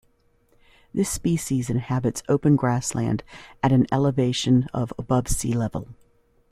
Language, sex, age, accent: English, female, 50-59, United States English